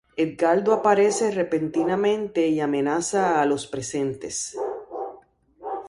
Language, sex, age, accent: Spanish, female, 50-59, Caribe: Cuba, Venezuela, Puerto Rico, República Dominicana, Panamá, Colombia caribeña, México caribeño, Costa del golfo de México